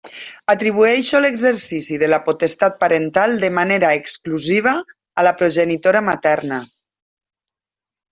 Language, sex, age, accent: Catalan, female, 50-59, valencià